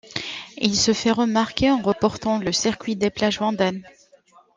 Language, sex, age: French, male, 40-49